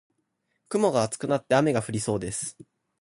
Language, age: Japanese, under 19